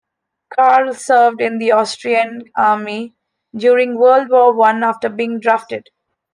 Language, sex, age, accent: English, female, 19-29, India and South Asia (India, Pakistan, Sri Lanka)